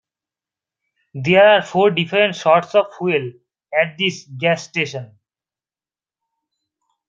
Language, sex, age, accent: English, male, 19-29, India and South Asia (India, Pakistan, Sri Lanka)